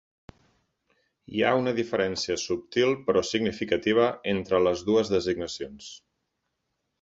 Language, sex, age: Catalan, male, 50-59